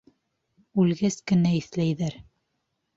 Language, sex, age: Bashkir, female, 19-29